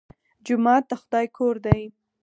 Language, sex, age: Pashto, female, under 19